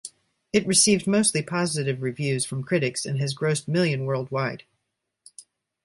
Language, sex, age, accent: English, female, 50-59, United States English